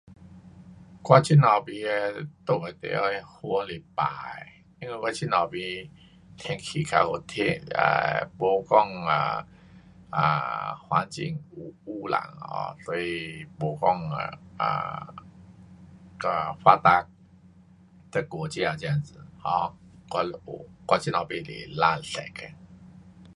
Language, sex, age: Pu-Xian Chinese, male, 50-59